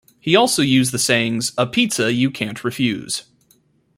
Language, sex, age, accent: English, male, 19-29, United States English